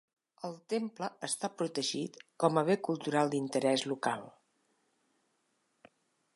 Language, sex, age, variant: Catalan, female, 60-69, Central